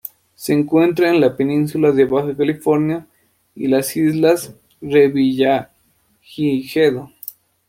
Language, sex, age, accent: Spanish, male, 19-29, Andino-Pacífico: Colombia, Perú, Ecuador, oeste de Bolivia y Venezuela andina